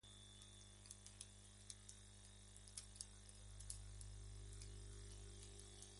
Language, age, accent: Spanish, 40-49, España: Centro-Sur peninsular (Madrid, Toledo, Castilla-La Mancha)